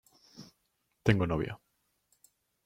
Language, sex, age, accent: Spanish, male, 19-29, España: Centro-Sur peninsular (Madrid, Toledo, Castilla-La Mancha)